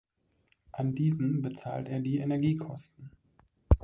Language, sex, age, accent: German, male, 19-29, Deutschland Deutsch